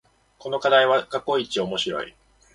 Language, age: Japanese, 19-29